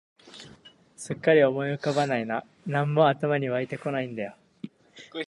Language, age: Japanese, under 19